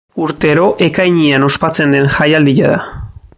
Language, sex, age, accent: Basque, male, 30-39, Erdialdekoa edo Nafarra (Gipuzkoa, Nafarroa)